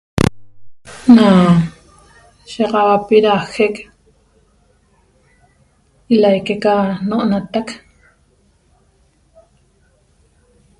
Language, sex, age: Toba, female, 40-49